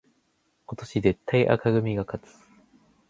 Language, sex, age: Japanese, male, 19-29